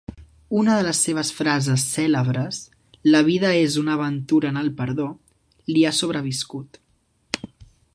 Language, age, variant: Catalan, 19-29, Central